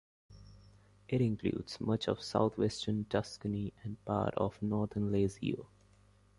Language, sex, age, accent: English, male, under 19, India and South Asia (India, Pakistan, Sri Lanka)